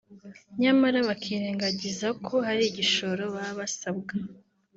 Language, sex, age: Kinyarwanda, female, 19-29